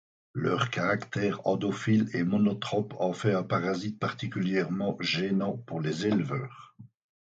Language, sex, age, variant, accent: French, male, 60-69, Français d'Europe, Français de Belgique